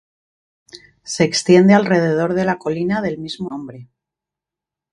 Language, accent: Spanish, España: Centro-Sur peninsular (Madrid, Toledo, Castilla-La Mancha)